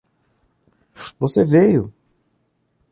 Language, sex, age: Portuguese, male, 19-29